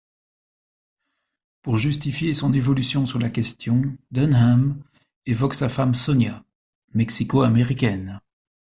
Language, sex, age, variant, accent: French, male, 50-59, Français d'Europe, Français de Belgique